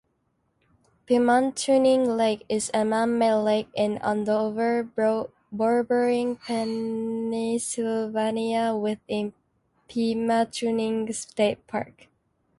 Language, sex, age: English, female, 19-29